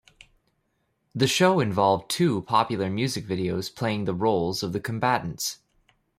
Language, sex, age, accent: English, male, 19-29, Canadian English